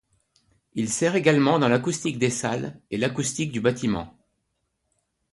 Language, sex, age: French, male, 60-69